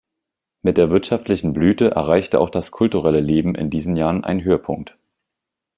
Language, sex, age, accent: German, male, 30-39, Deutschland Deutsch